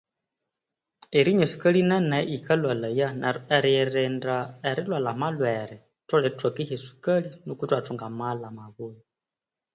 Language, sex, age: Konzo, female, 30-39